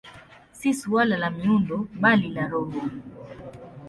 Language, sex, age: Swahili, female, 19-29